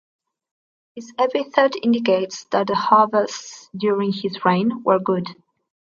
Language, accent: English, England English